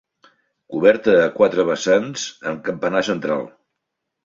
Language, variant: Catalan, Central